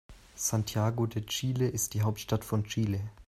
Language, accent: German, Deutschland Deutsch